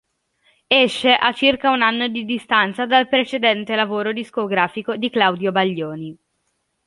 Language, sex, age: Italian, female, under 19